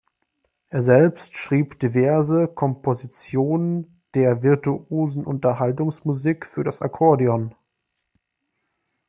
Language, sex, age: German, male, 19-29